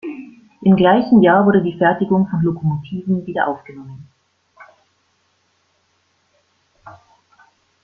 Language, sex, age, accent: German, female, 40-49, Deutschland Deutsch